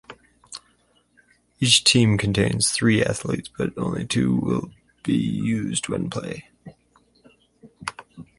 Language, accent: English, United States English